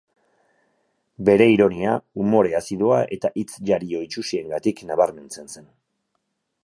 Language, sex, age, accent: Basque, male, 40-49, Erdialdekoa edo Nafarra (Gipuzkoa, Nafarroa)